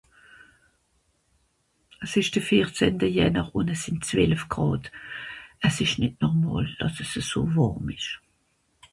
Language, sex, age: Swiss German, female, 60-69